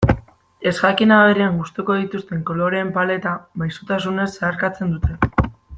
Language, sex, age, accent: Basque, female, 19-29, Mendebalekoa (Araba, Bizkaia, Gipuzkoako mendebaleko herri batzuk)